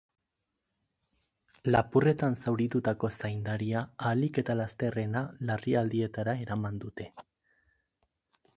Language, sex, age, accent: Basque, male, 19-29, Mendebalekoa (Araba, Bizkaia, Gipuzkoako mendebaleko herri batzuk)